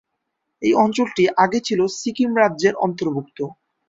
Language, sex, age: Bengali, male, 19-29